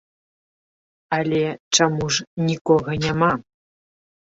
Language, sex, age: Belarusian, female, 40-49